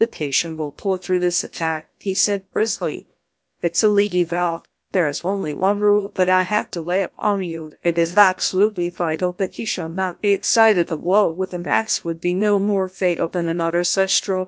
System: TTS, GlowTTS